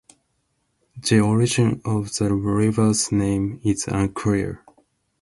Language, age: English, 19-29